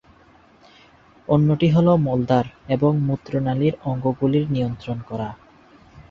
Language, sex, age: Bengali, male, 19-29